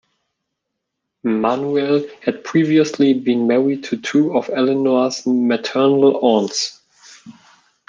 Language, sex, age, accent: English, male, 19-29, United States English